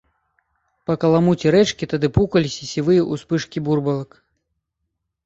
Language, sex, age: Belarusian, male, 19-29